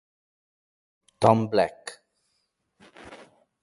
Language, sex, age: Italian, male, 40-49